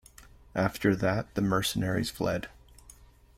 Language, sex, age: English, male, 40-49